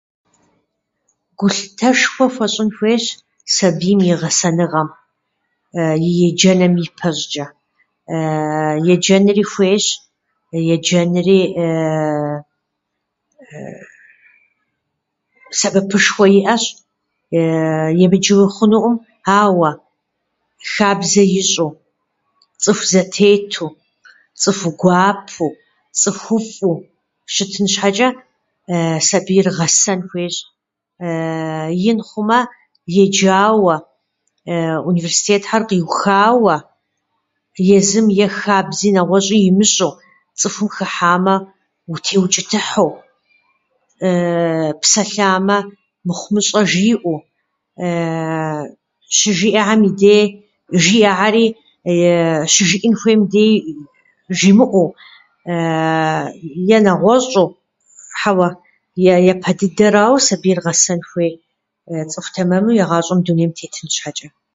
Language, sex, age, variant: Kabardian, female, 50-59, Адыгэбзэ (Къэбэрдей, Кирил, псоми зэдай)